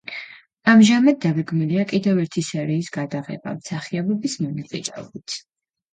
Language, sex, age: Georgian, female, 19-29